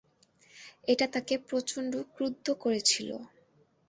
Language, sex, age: Bengali, female, 19-29